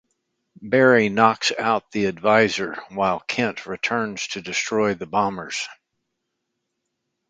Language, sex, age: English, male, 60-69